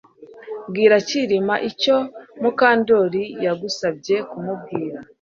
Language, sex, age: Kinyarwanda, female, 40-49